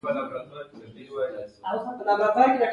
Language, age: Pashto, under 19